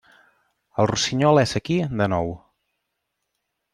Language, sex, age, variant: Catalan, male, 30-39, Central